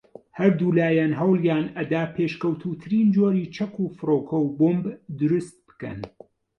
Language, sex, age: Central Kurdish, male, 40-49